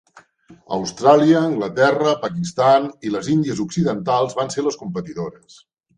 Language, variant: Catalan, Central